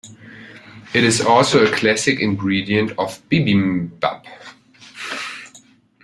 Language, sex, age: English, male, 19-29